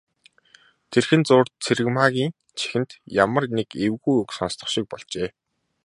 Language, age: Mongolian, 19-29